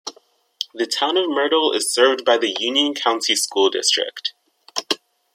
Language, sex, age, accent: English, male, under 19, United States English